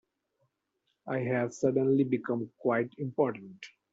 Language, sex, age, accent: English, male, 19-29, India and South Asia (India, Pakistan, Sri Lanka)